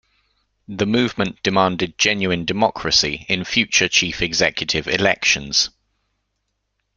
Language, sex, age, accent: English, male, 40-49, England English